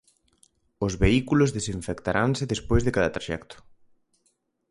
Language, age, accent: Galician, 19-29, Oriental (común en zona oriental)